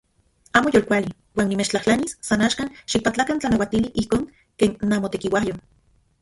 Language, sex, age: Central Puebla Nahuatl, female, 40-49